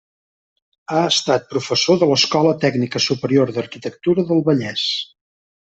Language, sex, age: Catalan, male, 40-49